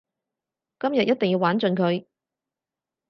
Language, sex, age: Cantonese, female, 30-39